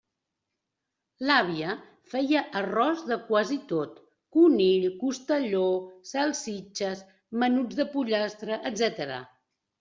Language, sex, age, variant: Catalan, female, 60-69, Central